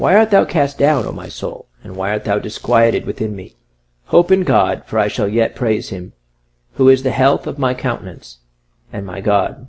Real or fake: real